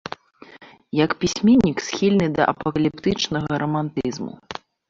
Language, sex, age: Belarusian, female, 40-49